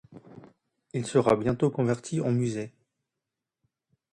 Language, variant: French, Français de métropole